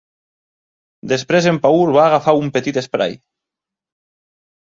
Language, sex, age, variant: Catalan, male, 30-39, Nord-Occidental